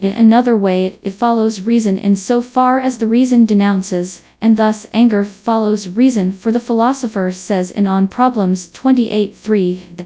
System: TTS, FastPitch